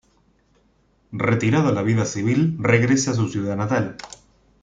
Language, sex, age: Spanish, male, 19-29